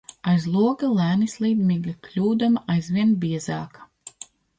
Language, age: Latvian, 30-39